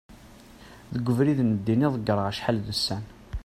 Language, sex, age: Kabyle, male, 30-39